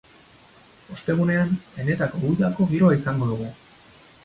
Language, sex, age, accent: Basque, male, 30-39, Mendebalekoa (Araba, Bizkaia, Gipuzkoako mendebaleko herri batzuk)